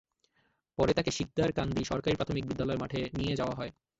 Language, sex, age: Bengali, male, 19-29